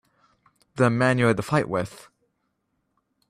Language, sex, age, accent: English, male, under 19, United States English